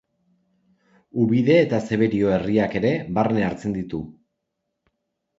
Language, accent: Basque, Erdialdekoa edo Nafarra (Gipuzkoa, Nafarroa)